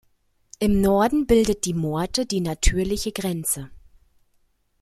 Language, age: German, 30-39